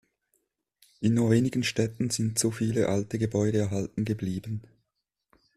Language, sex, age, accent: German, male, 30-39, Schweizerdeutsch